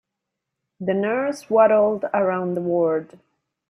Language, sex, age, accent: English, female, 30-39, Canadian English